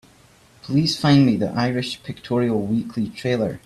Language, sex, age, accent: English, male, 19-29, Scottish English